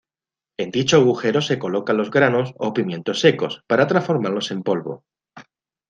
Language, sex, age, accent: Spanish, male, 40-49, España: Sur peninsular (Andalucia, Extremadura, Murcia)